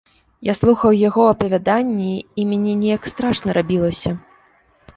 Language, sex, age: Belarusian, female, 19-29